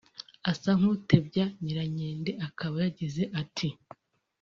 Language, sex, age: Kinyarwanda, female, 19-29